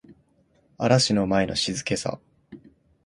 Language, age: Japanese, 19-29